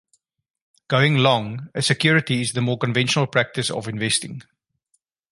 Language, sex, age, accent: English, male, 40-49, Southern African (South Africa, Zimbabwe, Namibia)